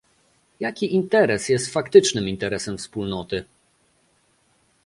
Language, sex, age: Polish, male, 30-39